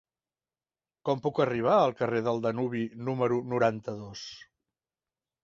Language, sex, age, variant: Catalan, male, 50-59, Central